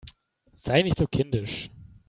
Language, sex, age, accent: German, male, 19-29, Deutschland Deutsch